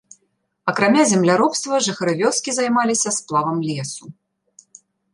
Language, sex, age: Belarusian, female, 30-39